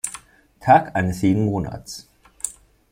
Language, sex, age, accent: German, male, 19-29, Deutschland Deutsch